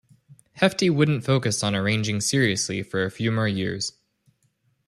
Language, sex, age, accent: English, male, 19-29, Australian English